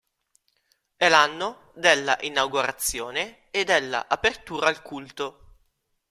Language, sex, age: Italian, male, 30-39